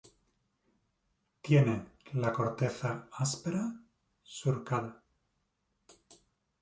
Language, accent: Spanish, España: Sur peninsular (Andalucia, Extremadura, Murcia)